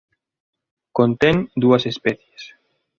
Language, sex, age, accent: Galician, male, 30-39, Normativo (estándar)